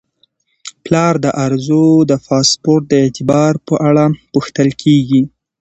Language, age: Pashto, 19-29